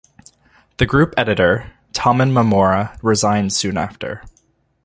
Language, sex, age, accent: English, male, 19-29, Canadian English